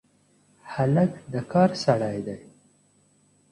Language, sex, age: Pashto, male, 19-29